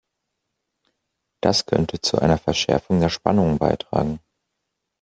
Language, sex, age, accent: German, male, 40-49, Deutschland Deutsch